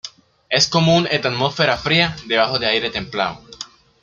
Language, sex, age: Spanish, male, under 19